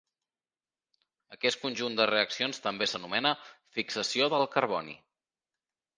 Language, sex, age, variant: Catalan, male, 19-29, Central